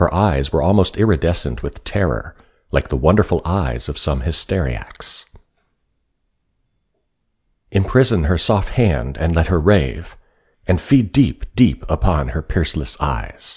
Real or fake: real